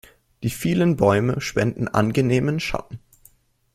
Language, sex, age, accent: German, male, 19-29, Deutschland Deutsch